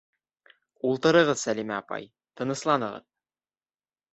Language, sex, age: Bashkir, male, under 19